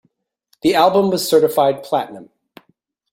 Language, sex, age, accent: English, male, 40-49, United States English